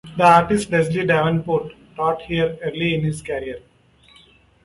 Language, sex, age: English, male, 40-49